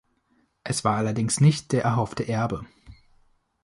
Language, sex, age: German, male, 19-29